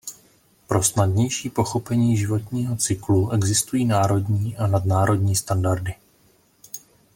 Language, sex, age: Czech, male, 30-39